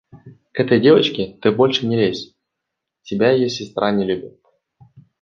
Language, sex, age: Russian, male, 19-29